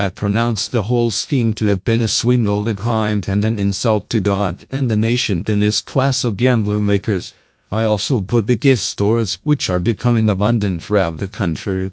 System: TTS, GlowTTS